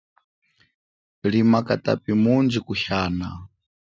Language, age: Chokwe, 19-29